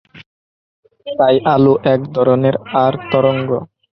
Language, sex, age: Bengali, male, 19-29